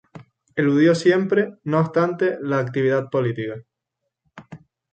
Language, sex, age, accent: Spanish, male, 19-29, España: Islas Canarias